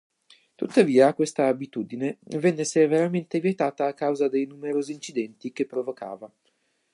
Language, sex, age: Italian, male, under 19